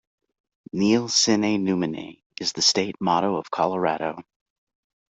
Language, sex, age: English, male, 30-39